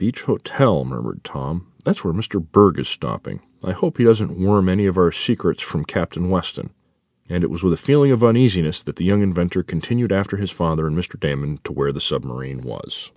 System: none